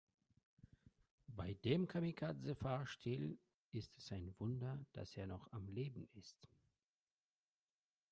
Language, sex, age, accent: German, male, 40-49, Russisch Deutsch